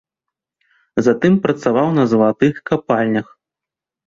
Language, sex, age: Belarusian, male, 30-39